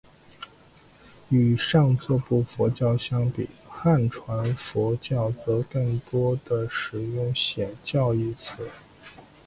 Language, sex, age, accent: Chinese, male, 30-39, 出生地：吉林省